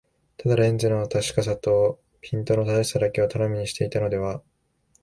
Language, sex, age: Japanese, male, 19-29